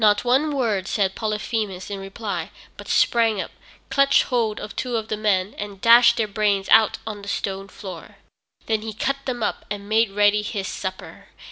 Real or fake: real